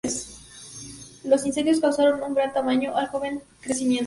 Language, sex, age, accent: Spanish, female, 19-29, México